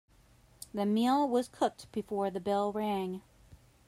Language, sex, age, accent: English, female, 30-39, United States English